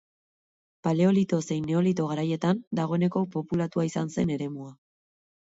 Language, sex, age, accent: Basque, female, 19-29, Mendebalekoa (Araba, Bizkaia, Gipuzkoako mendebaleko herri batzuk)